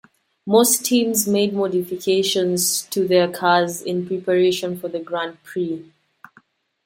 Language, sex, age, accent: English, female, 19-29, England English